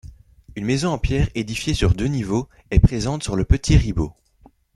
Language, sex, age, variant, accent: French, male, 19-29, Français d'Europe, Français de Belgique